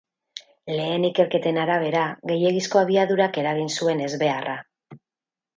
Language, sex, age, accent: Basque, female, 50-59, Mendebalekoa (Araba, Bizkaia, Gipuzkoako mendebaleko herri batzuk)